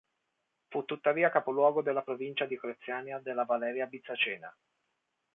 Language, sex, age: Italian, male, 40-49